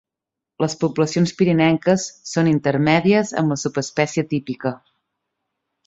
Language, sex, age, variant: Catalan, female, 30-39, Central